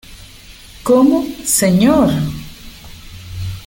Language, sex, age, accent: Spanish, female, 40-49, Caribe: Cuba, Venezuela, Puerto Rico, República Dominicana, Panamá, Colombia caribeña, México caribeño, Costa del golfo de México